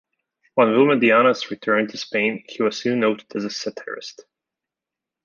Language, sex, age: English, male, 19-29